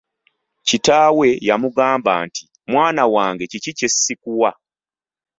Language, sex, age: Ganda, male, 30-39